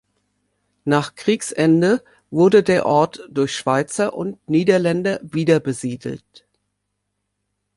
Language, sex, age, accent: German, female, 60-69, Deutschland Deutsch